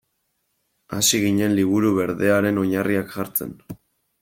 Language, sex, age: Basque, male, 19-29